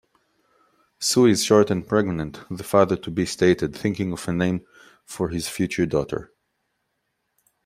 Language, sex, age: English, male, 40-49